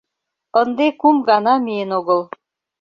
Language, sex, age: Mari, female, 50-59